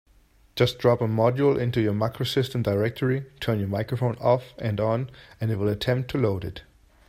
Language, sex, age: English, male, 30-39